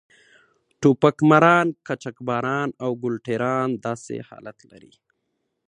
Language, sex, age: Pashto, male, under 19